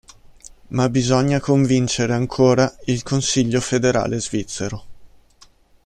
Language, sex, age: Italian, male, 30-39